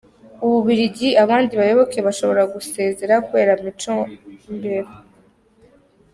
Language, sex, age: Kinyarwanda, female, under 19